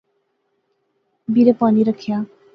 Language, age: Pahari-Potwari, 19-29